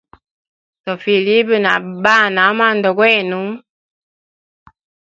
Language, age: Hemba, 19-29